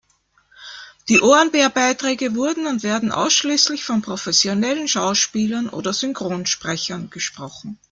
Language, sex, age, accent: German, female, 50-59, Österreichisches Deutsch